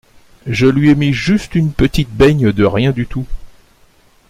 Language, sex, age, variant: French, male, 60-69, Français de métropole